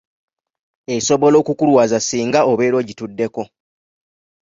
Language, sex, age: Ganda, male, 19-29